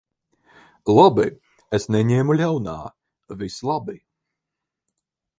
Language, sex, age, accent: Latvian, male, 19-29, Krievu